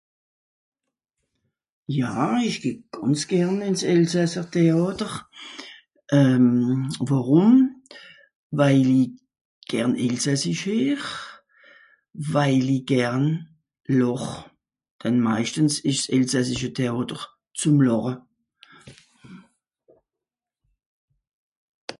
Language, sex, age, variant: Swiss German, female, 60-69, Nordniederàlemmànisch (Rishoffe, Zàwere, Bùsswìller, Hawenau, Brüemt, Stroossbùri, Molse, Dàmbàch, Schlettstàtt, Pfàlzbùri usw.)